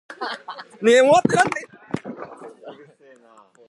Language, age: Japanese, 19-29